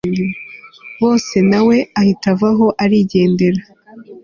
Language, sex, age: Kinyarwanda, female, 19-29